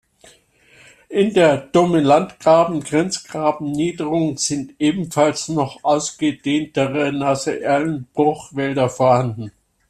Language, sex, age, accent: German, male, 60-69, Deutschland Deutsch